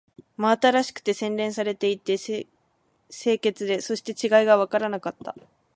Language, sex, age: Japanese, female, 19-29